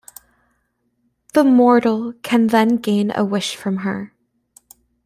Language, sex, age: English, female, 19-29